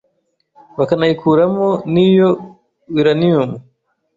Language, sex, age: Kinyarwanda, male, 30-39